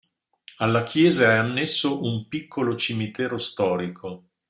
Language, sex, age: Italian, male, 60-69